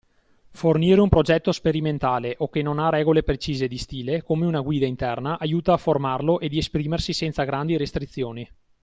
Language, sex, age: Italian, male, 19-29